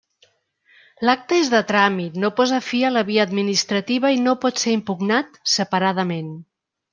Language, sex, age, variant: Catalan, female, 50-59, Central